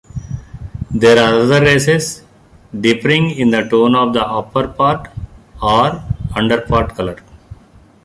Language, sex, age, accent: English, male, 50-59, India and South Asia (India, Pakistan, Sri Lanka)